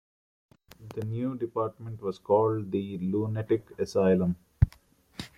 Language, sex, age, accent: English, male, 19-29, India and South Asia (India, Pakistan, Sri Lanka)